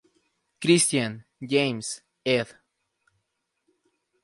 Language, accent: Spanish, México